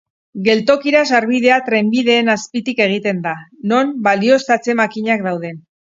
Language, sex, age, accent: Basque, female, 40-49, Erdialdekoa edo Nafarra (Gipuzkoa, Nafarroa)